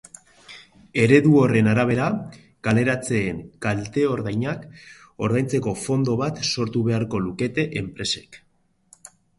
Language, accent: Basque, Mendebalekoa (Araba, Bizkaia, Gipuzkoako mendebaleko herri batzuk)